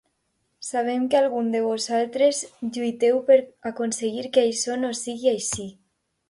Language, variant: Catalan, Alacantí